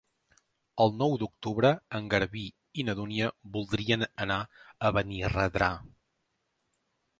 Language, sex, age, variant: Catalan, male, 40-49, Central